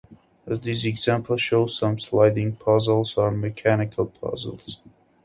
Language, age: English, 19-29